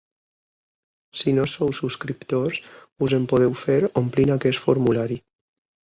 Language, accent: Catalan, valencià